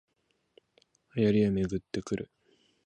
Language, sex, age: Japanese, male, 19-29